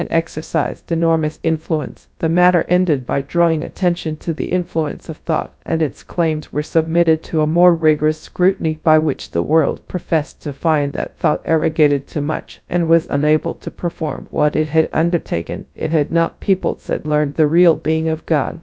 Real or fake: fake